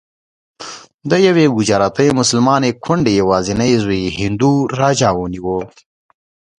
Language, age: Pashto, 19-29